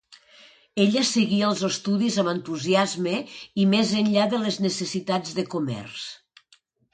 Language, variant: Catalan, Nord-Occidental